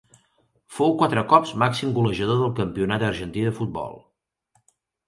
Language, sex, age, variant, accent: Catalan, male, 40-49, Central, tarragoní